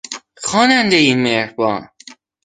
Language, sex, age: Persian, male, under 19